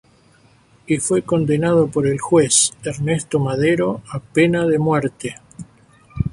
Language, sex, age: Spanish, male, 70-79